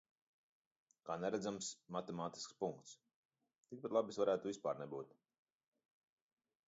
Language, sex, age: Latvian, male, 40-49